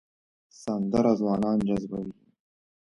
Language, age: Pashto, 19-29